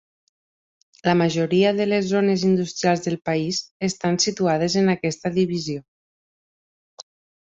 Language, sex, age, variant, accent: Catalan, female, 19-29, Septentrional, Ebrenc; occidental